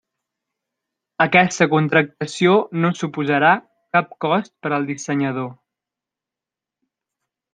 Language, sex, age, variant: Catalan, male, 19-29, Central